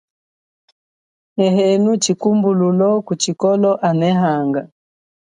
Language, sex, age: Chokwe, female, 40-49